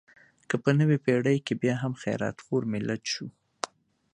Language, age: Pashto, 30-39